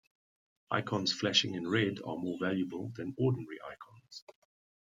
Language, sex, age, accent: English, male, 50-59, Southern African (South Africa, Zimbabwe, Namibia)